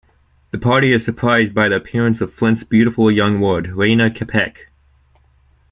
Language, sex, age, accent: English, male, under 19, United States English